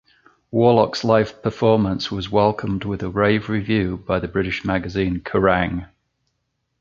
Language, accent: English, England English